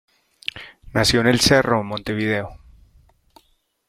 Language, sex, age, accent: Spanish, male, 30-39, Caribe: Cuba, Venezuela, Puerto Rico, República Dominicana, Panamá, Colombia caribeña, México caribeño, Costa del golfo de México